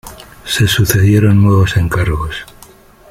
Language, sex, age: Spanish, male, 60-69